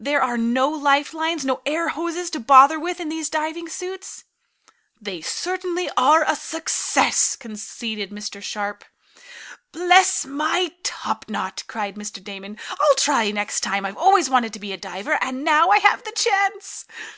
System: none